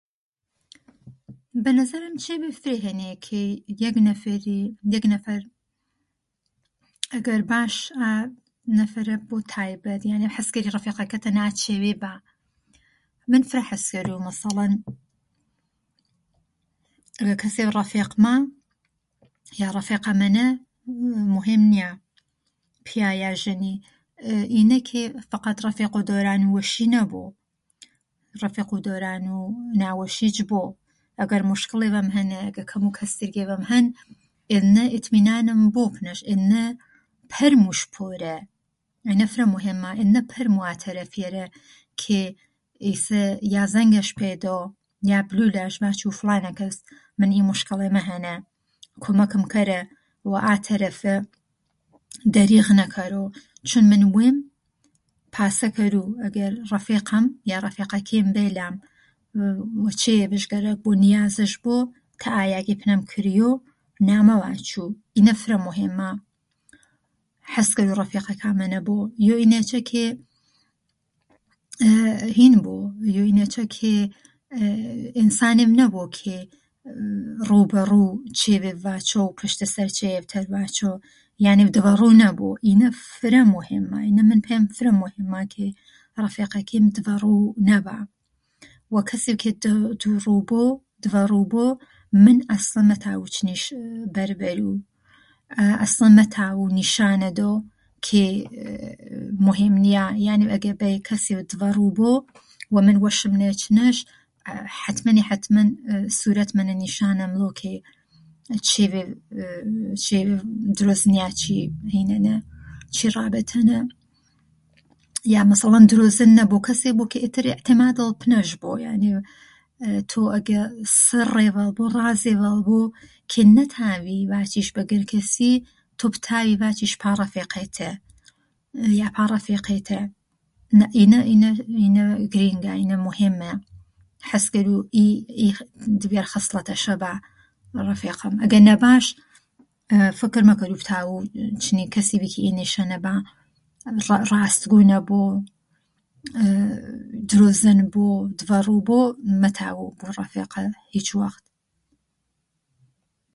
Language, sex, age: Gurani, female, 40-49